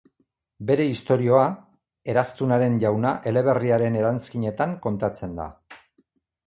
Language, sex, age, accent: Basque, male, 50-59, Mendebalekoa (Araba, Bizkaia, Gipuzkoako mendebaleko herri batzuk)